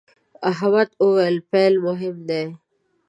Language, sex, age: Pashto, female, 19-29